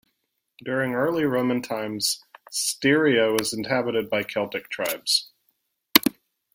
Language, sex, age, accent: English, male, 30-39, United States English